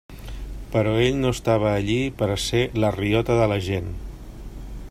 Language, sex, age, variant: Catalan, male, 50-59, Central